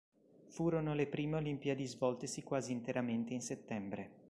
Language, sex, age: Italian, male, 19-29